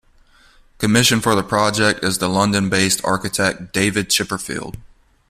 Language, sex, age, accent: English, male, 19-29, United States English